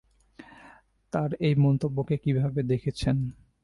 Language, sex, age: Bengali, male, 19-29